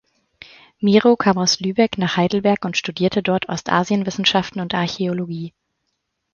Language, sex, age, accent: German, female, 30-39, Deutschland Deutsch